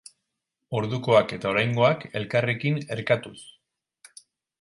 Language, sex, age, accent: Basque, male, 40-49, Mendebalekoa (Araba, Bizkaia, Gipuzkoako mendebaleko herri batzuk)